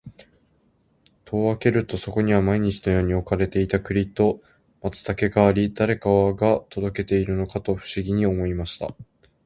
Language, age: Japanese, 19-29